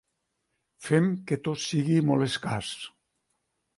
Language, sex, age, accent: Catalan, male, 60-69, valencià